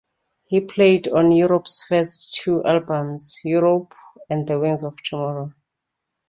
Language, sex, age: English, female, 40-49